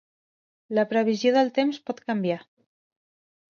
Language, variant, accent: Catalan, Central, central